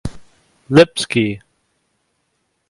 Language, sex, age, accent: English, male, 19-29, India and South Asia (India, Pakistan, Sri Lanka)